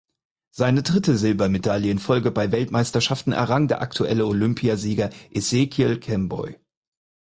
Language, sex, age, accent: German, male, 30-39, Deutschland Deutsch